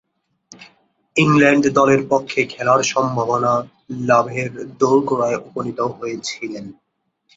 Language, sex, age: Bengali, male, 19-29